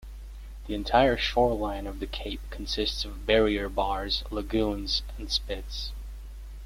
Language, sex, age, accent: English, male, under 19, Canadian English